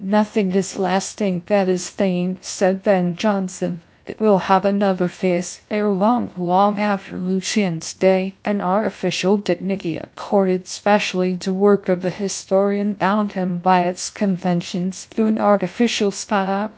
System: TTS, GlowTTS